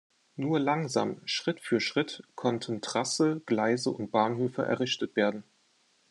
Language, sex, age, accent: German, male, 19-29, Deutschland Deutsch